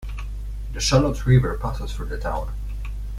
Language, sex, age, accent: English, male, under 19, United States English